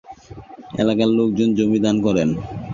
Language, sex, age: Bengali, male, 19-29